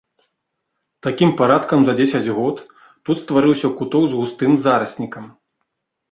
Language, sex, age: Belarusian, male, 30-39